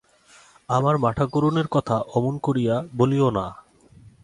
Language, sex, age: Bengali, male, 19-29